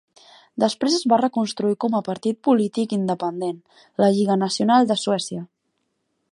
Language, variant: Catalan, Central